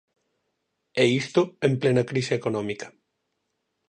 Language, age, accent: Galician, 40-49, Normativo (estándar)